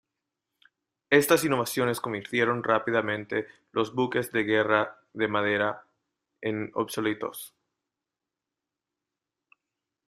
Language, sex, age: Spanish, male, 19-29